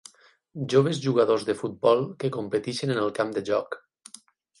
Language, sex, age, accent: Catalan, male, 30-39, valencià; valencià meridional